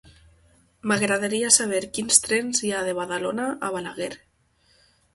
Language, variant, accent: Catalan, Valencià septentrional, septentrional